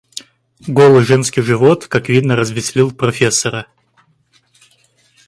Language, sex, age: Russian, male, 30-39